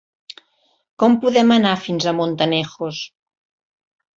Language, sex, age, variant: Catalan, female, 60-69, Central